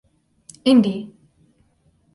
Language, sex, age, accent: English, female, under 19, United States English